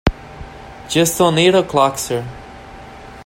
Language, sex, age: English, male, 19-29